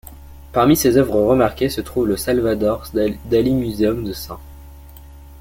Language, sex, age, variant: French, male, under 19, Français de métropole